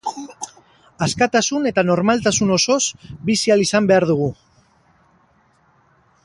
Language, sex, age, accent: Basque, male, 30-39, Mendebalekoa (Araba, Bizkaia, Gipuzkoako mendebaleko herri batzuk)